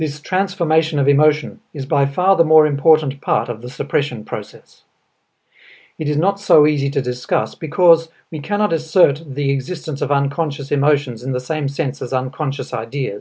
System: none